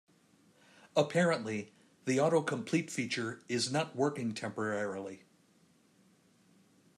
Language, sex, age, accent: English, male, 50-59, United States English